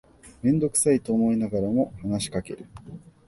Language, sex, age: Japanese, male, 19-29